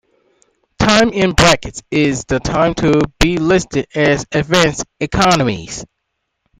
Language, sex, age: English, male, 19-29